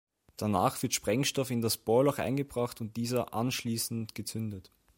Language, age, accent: German, 19-29, Österreichisches Deutsch